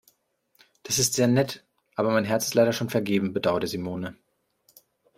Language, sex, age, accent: German, male, 30-39, Deutschland Deutsch